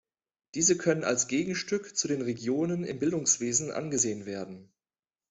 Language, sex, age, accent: German, male, 40-49, Deutschland Deutsch